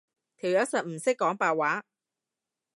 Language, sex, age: Cantonese, female, 30-39